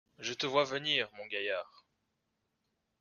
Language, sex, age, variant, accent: French, male, 19-29, Français d'Europe, Français de Suisse